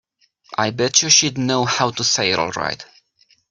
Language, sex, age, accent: English, male, 30-39, United States English